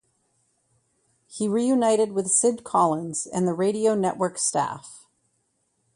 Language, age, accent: English, 30-39, United States English